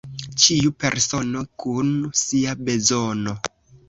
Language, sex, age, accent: Esperanto, female, 19-29, Internacia